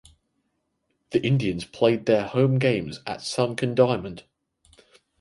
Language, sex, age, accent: English, male, under 19, England English